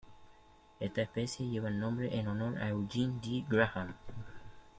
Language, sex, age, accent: Spanish, male, 19-29, Chileno: Chile, Cuyo